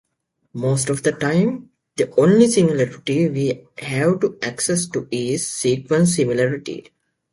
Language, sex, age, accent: English, male, 19-29, United States English